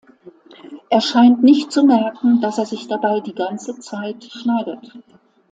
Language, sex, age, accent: German, female, 60-69, Deutschland Deutsch